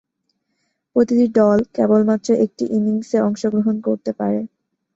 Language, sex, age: Bengali, female, under 19